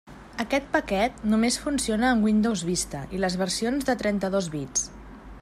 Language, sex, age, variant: Catalan, female, 30-39, Central